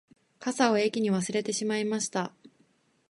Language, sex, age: Japanese, female, 19-29